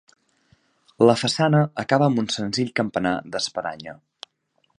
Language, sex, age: Catalan, male, 19-29